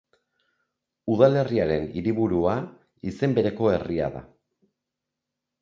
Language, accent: Basque, Erdialdekoa edo Nafarra (Gipuzkoa, Nafarroa)